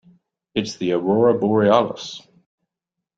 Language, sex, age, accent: English, male, 30-39, Australian English